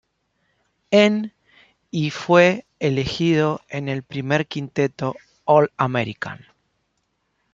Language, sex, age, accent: Spanish, male, 40-49, Rioplatense: Argentina, Uruguay, este de Bolivia, Paraguay